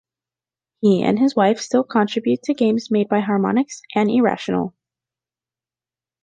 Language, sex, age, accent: English, female, under 19, United States English